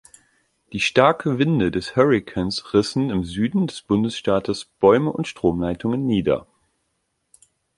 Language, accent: German, Deutschland Deutsch